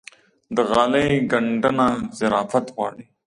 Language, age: Pashto, 19-29